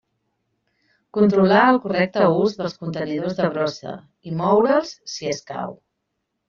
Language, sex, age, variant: Catalan, female, 30-39, Central